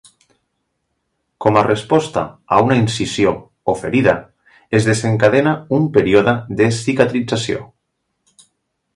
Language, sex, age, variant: Catalan, male, 40-49, Central